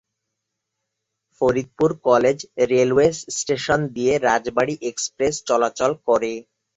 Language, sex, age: Bengali, male, 19-29